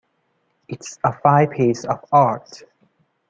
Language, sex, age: English, male, 19-29